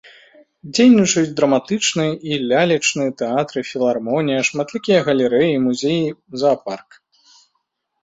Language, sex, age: Belarusian, male, 30-39